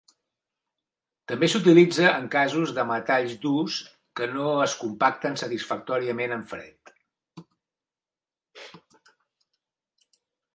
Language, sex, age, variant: Catalan, male, 60-69, Central